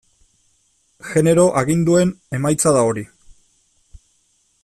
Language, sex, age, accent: Basque, male, 40-49, Erdialdekoa edo Nafarra (Gipuzkoa, Nafarroa)